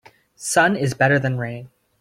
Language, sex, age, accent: English, male, 19-29, United States English